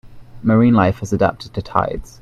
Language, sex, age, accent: English, male, 19-29, England English